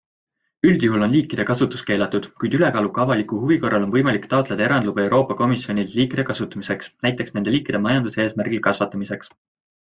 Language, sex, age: Estonian, male, 19-29